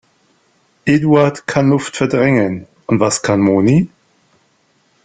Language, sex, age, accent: German, male, 40-49, Deutschland Deutsch